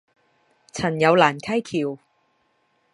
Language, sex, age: Chinese, female, 30-39